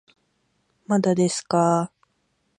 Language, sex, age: Japanese, female, 19-29